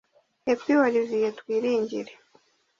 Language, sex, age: Kinyarwanda, female, 30-39